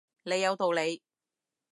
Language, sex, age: Cantonese, female, 30-39